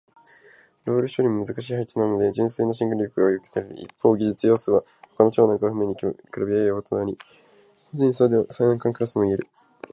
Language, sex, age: Japanese, male, 19-29